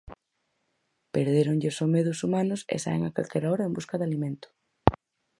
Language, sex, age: Galician, female, 19-29